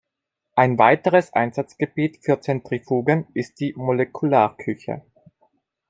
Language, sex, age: German, male, 30-39